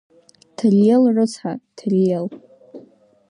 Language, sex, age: Abkhazian, female, 30-39